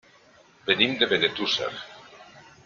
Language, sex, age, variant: Catalan, male, 60-69, Nord-Occidental